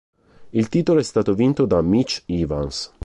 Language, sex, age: Italian, male, 30-39